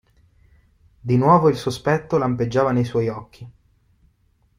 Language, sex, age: Italian, male, 19-29